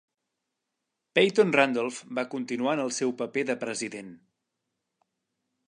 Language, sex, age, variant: Catalan, male, 40-49, Central